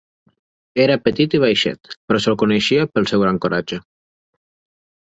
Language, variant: Catalan, Central